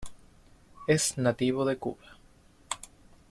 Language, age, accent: Spanish, 19-29, Chileno: Chile, Cuyo